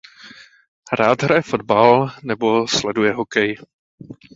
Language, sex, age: Czech, male, 30-39